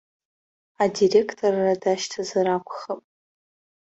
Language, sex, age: Abkhazian, female, under 19